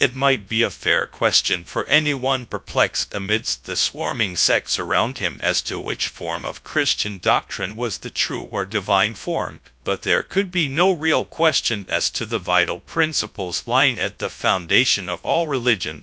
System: TTS, GradTTS